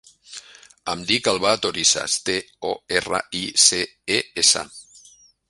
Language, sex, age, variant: Catalan, male, 50-59, Central